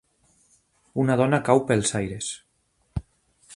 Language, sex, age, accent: Catalan, male, 40-49, valencià